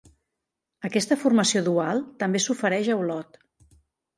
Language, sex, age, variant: Catalan, female, 50-59, Central